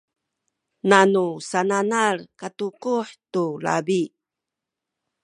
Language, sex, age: Sakizaya, female, 60-69